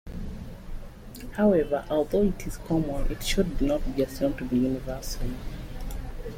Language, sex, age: English, female, 40-49